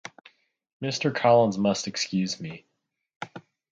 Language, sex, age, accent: English, male, under 19, United States English